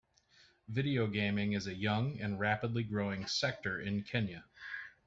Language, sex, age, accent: English, male, 30-39, United States English